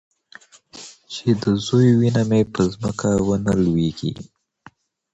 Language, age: Pashto, 30-39